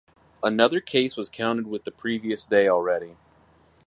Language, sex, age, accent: English, male, 40-49, United States English